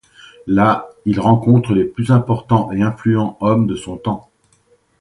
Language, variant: French, Français de métropole